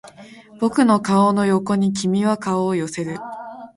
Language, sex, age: Japanese, female, 19-29